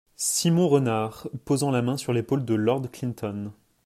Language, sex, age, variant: French, male, 19-29, Français de métropole